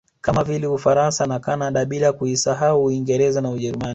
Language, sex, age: Swahili, male, 19-29